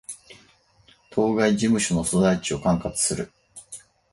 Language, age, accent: Japanese, 50-59, 標準語